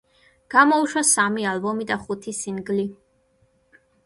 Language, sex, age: Georgian, female, 19-29